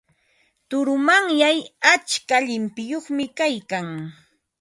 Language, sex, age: Ambo-Pasco Quechua, female, 50-59